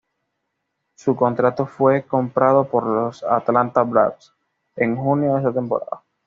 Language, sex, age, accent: Spanish, male, 19-29, Caribe: Cuba, Venezuela, Puerto Rico, República Dominicana, Panamá, Colombia caribeña, México caribeño, Costa del golfo de México